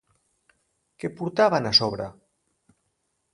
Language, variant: Catalan, Central